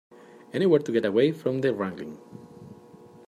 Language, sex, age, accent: English, male, 30-39, United States English